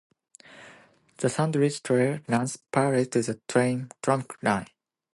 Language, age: English, 19-29